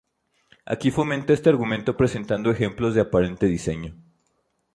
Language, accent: Spanish, México